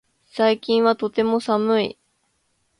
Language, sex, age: Japanese, female, 19-29